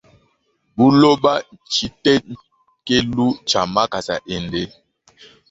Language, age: Luba-Lulua, 19-29